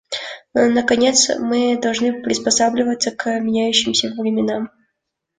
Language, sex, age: Russian, female, 19-29